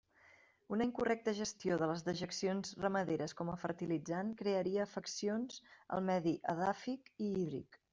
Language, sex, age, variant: Catalan, female, 30-39, Central